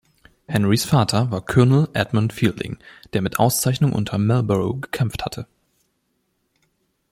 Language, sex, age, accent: German, male, 19-29, Deutschland Deutsch